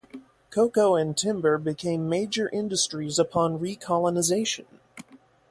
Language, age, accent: English, 19-29, United States English